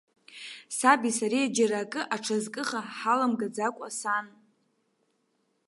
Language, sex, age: Abkhazian, female, 19-29